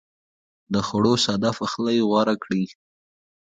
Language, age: Pashto, 19-29